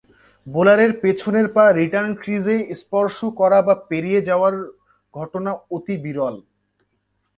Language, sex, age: Bengali, male, under 19